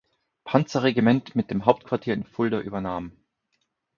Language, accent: German, Österreichisches Deutsch